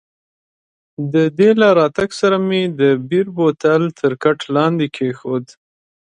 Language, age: Pashto, 19-29